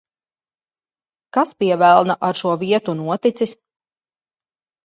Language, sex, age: Latvian, female, 30-39